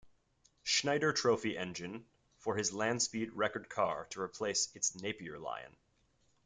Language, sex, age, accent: English, male, 19-29, United States English